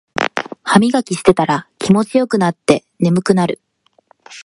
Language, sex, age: Japanese, female, 19-29